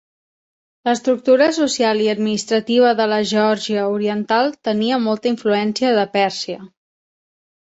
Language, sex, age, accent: Catalan, female, 30-39, Barcelona